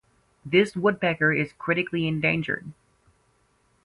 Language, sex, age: English, female, 19-29